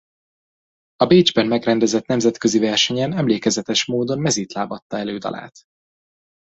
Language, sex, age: Hungarian, male, 30-39